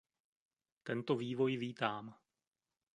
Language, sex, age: Czech, male, 30-39